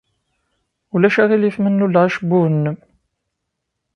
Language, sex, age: Kabyle, male, 19-29